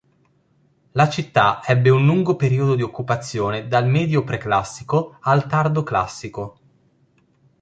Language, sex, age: Italian, male, 30-39